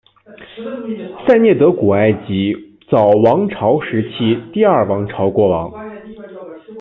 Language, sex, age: Chinese, male, 19-29